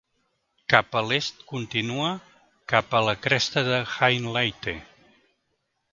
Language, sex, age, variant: Catalan, male, 50-59, Central